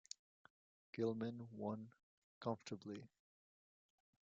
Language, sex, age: English, male, 40-49